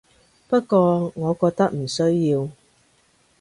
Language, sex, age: Cantonese, female, 30-39